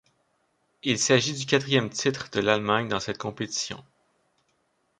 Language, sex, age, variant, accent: French, male, 30-39, Français d'Amérique du Nord, Français du Canada